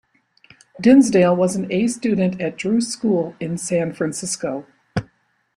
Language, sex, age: English, female, 60-69